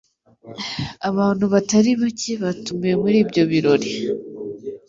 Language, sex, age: Kinyarwanda, female, 19-29